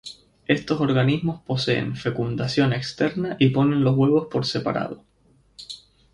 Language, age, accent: Spanish, 19-29, España: Islas Canarias